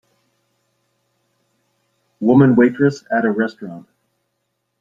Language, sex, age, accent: English, male, 40-49, United States English